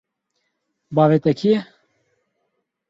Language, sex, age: Kurdish, male, 30-39